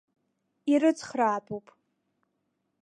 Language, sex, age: Abkhazian, female, under 19